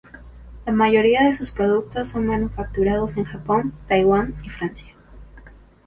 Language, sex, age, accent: Spanish, female, under 19, Andino-Pacífico: Colombia, Perú, Ecuador, oeste de Bolivia y Venezuela andina